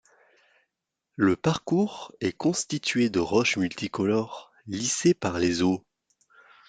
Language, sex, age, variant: French, male, under 19, Français de métropole